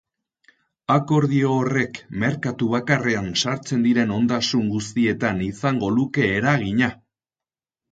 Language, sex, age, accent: Basque, male, 60-69, Erdialdekoa edo Nafarra (Gipuzkoa, Nafarroa)